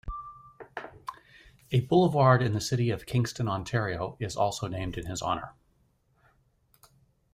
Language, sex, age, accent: English, male, 50-59, Canadian English